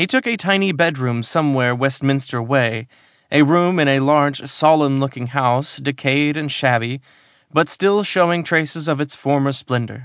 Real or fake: real